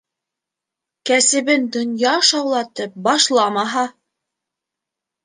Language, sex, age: Bashkir, female, 19-29